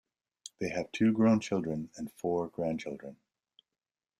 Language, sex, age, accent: English, male, 40-49, Canadian English